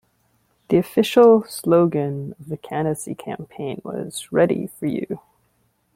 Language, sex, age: English, female, 30-39